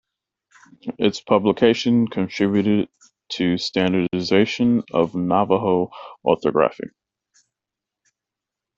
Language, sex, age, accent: English, male, 30-39, United States English